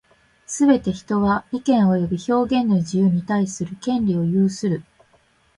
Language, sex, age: Japanese, female, 50-59